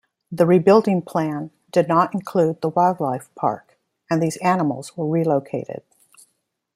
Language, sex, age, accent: English, female, 50-59, United States English